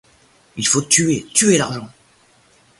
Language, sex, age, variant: French, male, 19-29, Français de métropole